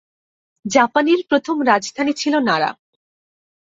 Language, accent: Bengali, প্রমিত বাংলা